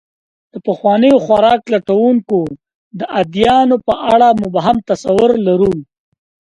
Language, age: Pashto, 19-29